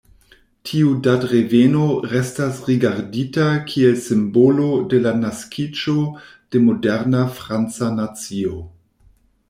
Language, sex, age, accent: Esperanto, male, 40-49, Internacia